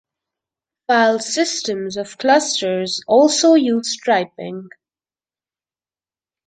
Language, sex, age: English, female, under 19